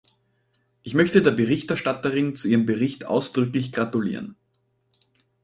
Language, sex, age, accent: German, male, 19-29, Österreichisches Deutsch